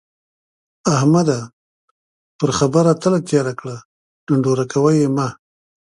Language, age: Pashto, 60-69